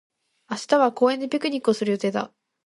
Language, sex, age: Japanese, female, under 19